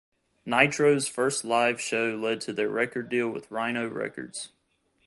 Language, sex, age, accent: English, male, 19-29, United States English